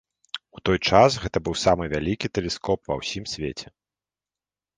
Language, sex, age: Belarusian, male, 30-39